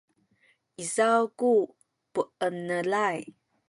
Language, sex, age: Sakizaya, female, 30-39